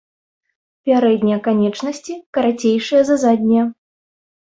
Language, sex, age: Belarusian, female, 30-39